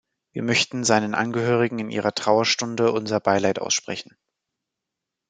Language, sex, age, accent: German, male, 19-29, Deutschland Deutsch